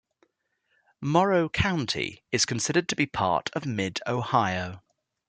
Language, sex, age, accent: English, male, 19-29, England English